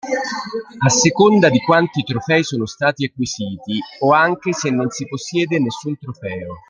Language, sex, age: Italian, male, 50-59